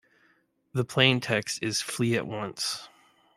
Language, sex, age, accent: English, male, 30-39, Canadian English